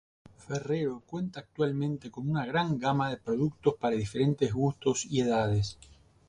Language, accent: Spanish, Rioplatense: Argentina, Uruguay, este de Bolivia, Paraguay